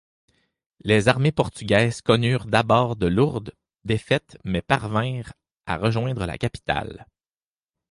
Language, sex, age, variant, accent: French, male, 30-39, Français d'Amérique du Nord, Français du Canada